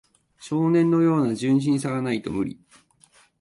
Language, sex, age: Japanese, male, 40-49